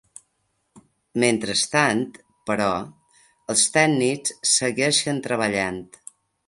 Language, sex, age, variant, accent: Catalan, female, 60-69, Balear, mallorquí